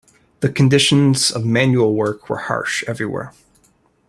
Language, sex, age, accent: English, male, 19-29, Canadian English